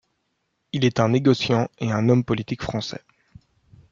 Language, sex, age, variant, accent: French, male, 19-29, Français d'Europe, Français de Belgique